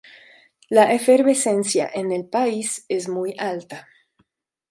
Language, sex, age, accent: Spanish, female, 40-49, México; Andino-Pacífico: Colombia, Perú, Ecuador, oeste de Bolivia y Venezuela andina